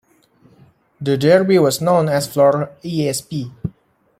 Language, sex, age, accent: English, male, 19-29, United States English